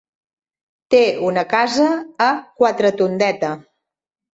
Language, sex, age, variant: Catalan, female, 60-69, Central